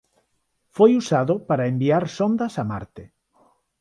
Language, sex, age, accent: Galician, male, 50-59, Neofalante